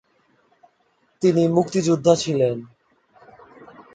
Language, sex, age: Bengali, male, 19-29